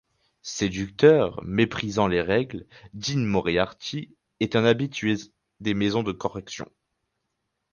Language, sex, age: French, male, 19-29